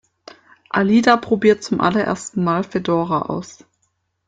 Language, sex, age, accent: German, female, 19-29, Deutschland Deutsch